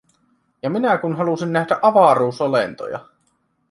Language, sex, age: Finnish, male, 19-29